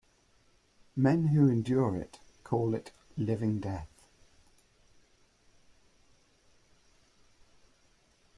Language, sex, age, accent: English, male, 40-49, England English